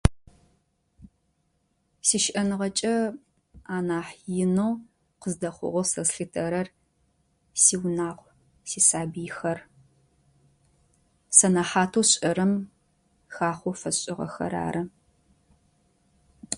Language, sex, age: Adyghe, female, 30-39